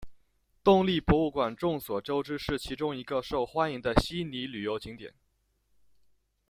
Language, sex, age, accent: Chinese, male, under 19, 出生地：湖北省